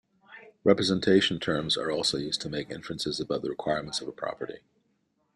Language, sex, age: English, male, 50-59